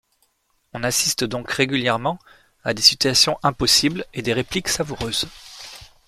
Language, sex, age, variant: French, male, 30-39, Français de métropole